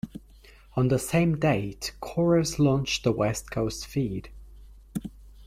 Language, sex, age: English, male, 19-29